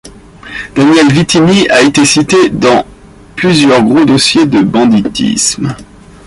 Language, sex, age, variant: French, male, 30-39, Français de métropole